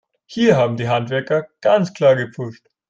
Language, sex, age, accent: German, male, 19-29, Österreichisches Deutsch